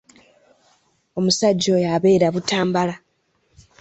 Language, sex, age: Ganda, female, 19-29